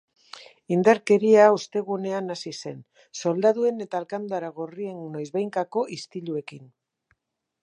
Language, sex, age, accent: Basque, female, 60-69, Mendebalekoa (Araba, Bizkaia, Gipuzkoako mendebaleko herri batzuk)